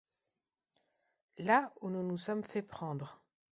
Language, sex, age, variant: French, female, 40-49, Français de métropole